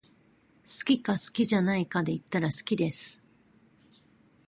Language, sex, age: Japanese, female, 50-59